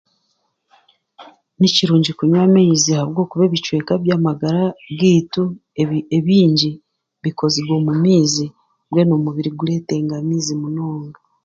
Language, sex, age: Chiga, female, 40-49